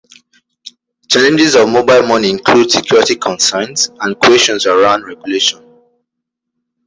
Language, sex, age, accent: English, male, 19-29, Southern African (South Africa, Zimbabwe, Namibia)